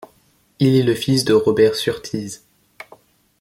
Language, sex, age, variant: French, male, under 19, Français de métropole